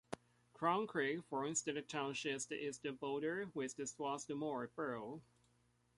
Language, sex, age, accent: English, male, 40-49, United States English